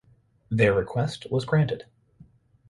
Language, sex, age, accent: English, male, 19-29, United States English